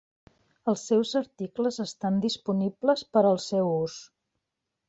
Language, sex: Catalan, female